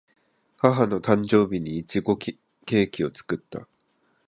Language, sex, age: Japanese, male, 30-39